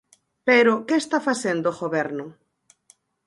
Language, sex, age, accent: Galician, female, 50-59, Atlántico (seseo e gheada)